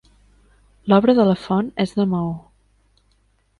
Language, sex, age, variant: Catalan, female, 19-29, Septentrional